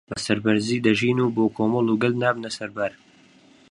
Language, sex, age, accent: Central Kurdish, male, 19-29, سۆرانی